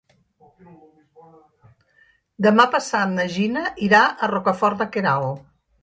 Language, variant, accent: Catalan, Central, central